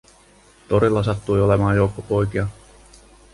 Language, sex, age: Finnish, male, 30-39